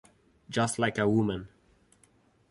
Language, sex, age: Italian, male, 30-39